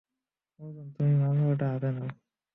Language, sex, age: Bengali, male, 19-29